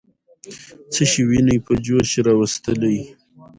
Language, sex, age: Pashto, male, 19-29